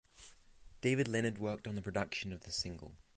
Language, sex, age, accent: English, male, 19-29, England English; New Zealand English